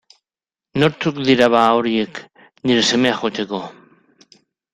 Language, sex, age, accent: Basque, male, 40-49, Mendebalekoa (Araba, Bizkaia, Gipuzkoako mendebaleko herri batzuk)